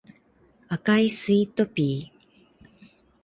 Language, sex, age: Japanese, female, 30-39